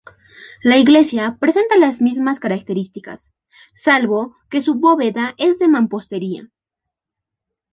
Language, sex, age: Spanish, female, 19-29